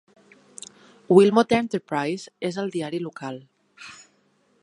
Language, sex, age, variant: Catalan, female, 30-39, Nord-Occidental